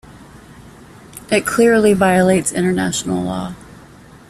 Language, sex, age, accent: English, female, 40-49, United States English